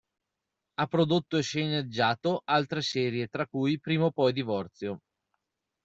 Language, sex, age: Italian, male, 30-39